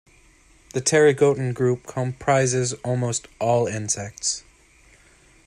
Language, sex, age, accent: English, male, 30-39, United States English